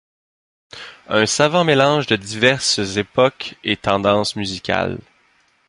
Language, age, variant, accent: French, 19-29, Français d'Amérique du Nord, Français du Canada